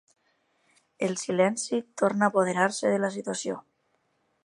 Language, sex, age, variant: Catalan, female, 19-29, Tortosí